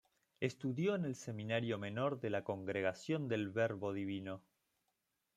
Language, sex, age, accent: Spanish, male, 30-39, Rioplatense: Argentina, Uruguay, este de Bolivia, Paraguay